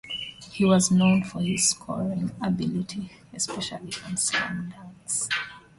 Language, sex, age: English, female, 30-39